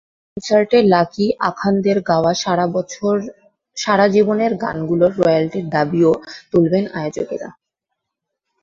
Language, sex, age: Bengali, female, 19-29